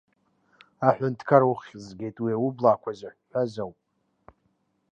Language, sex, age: Abkhazian, male, 19-29